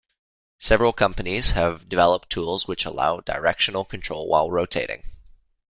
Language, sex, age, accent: English, male, 19-29, Canadian English